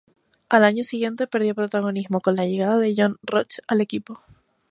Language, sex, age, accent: Spanish, female, 19-29, España: Islas Canarias